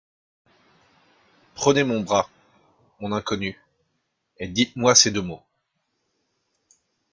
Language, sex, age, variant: French, male, 40-49, Français de métropole